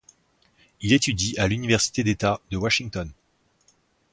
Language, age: French, 30-39